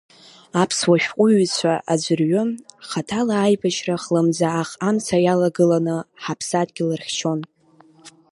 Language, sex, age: Abkhazian, female, under 19